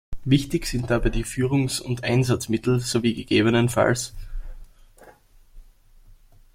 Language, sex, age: German, male, under 19